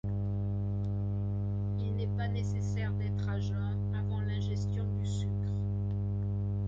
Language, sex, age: French, female, 60-69